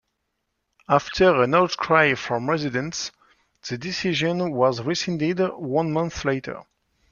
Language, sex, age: English, male, 30-39